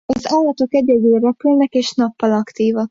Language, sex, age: Hungarian, female, under 19